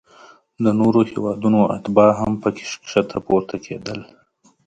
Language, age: Pashto, 30-39